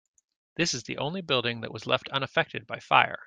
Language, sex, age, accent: English, male, 40-49, United States English